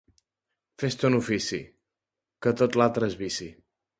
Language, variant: Catalan, Central